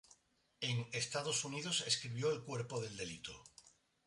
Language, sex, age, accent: Spanish, male, 60-69, España: Sur peninsular (Andalucia, Extremadura, Murcia)